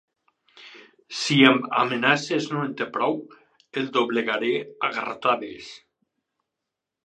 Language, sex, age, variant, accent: Catalan, male, 50-59, Valencià central, valencià